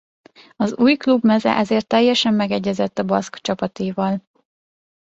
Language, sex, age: Hungarian, female, 19-29